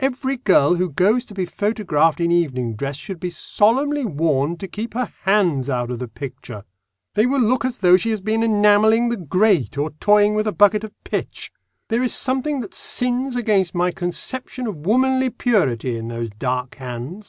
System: none